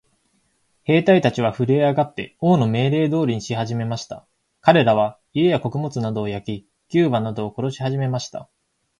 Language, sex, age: Japanese, male, 19-29